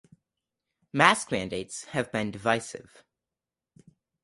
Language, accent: English, United States English